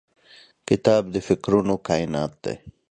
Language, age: Pashto, 30-39